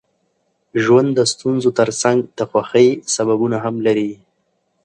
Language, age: Pashto, 19-29